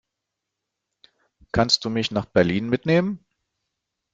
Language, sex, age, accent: German, male, 50-59, Deutschland Deutsch